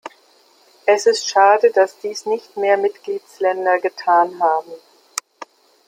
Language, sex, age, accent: German, female, 50-59, Deutschland Deutsch